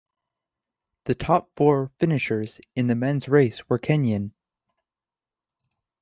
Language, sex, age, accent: English, male, under 19, United States English